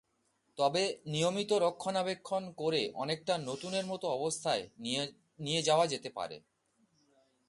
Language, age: Bengali, 40-49